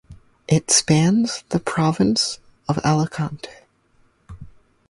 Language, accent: English, United States English